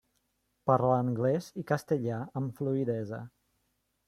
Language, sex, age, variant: Catalan, male, 30-39, Central